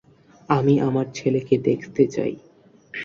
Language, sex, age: Bengali, male, under 19